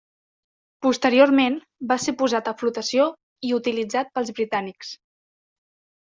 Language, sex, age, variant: Catalan, female, 19-29, Central